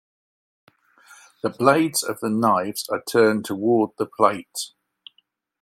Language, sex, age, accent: English, male, 40-49, England English